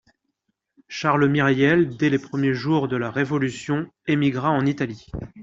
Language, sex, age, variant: French, male, 30-39, Français de métropole